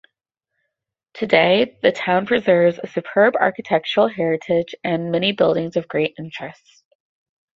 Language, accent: English, United States English